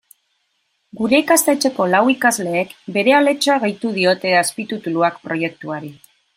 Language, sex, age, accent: Basque, female, 40-49, Mendebalekoa (Araba, Bizkaia, Gipuzkoako mendebaleko herri batzuk)